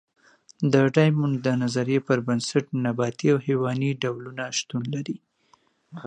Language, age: Pashto, 30-39